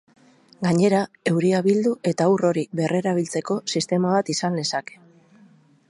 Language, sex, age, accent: Basque, female, 40-49, Mendebalekoa (Araba, Bizkaia, Gipuzkoako mendebaleko herri batzuk)